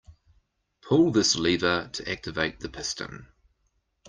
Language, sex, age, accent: English, male, 40-49, New Zealand English